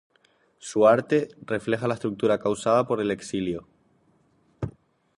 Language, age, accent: Spanish, 19-29, España: Islas Canarias